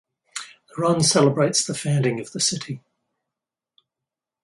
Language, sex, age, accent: English, male, 60-69, Australian English